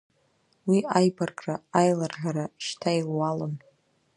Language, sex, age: Abkhazian, female, under 19